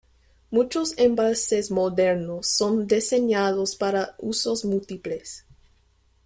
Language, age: Spanish, under 19